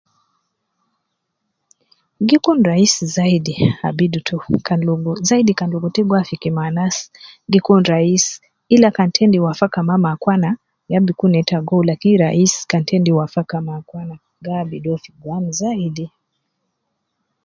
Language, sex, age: Nubi, female, 30-39